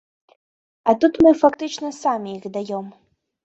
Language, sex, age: Belarusian, female, 19-29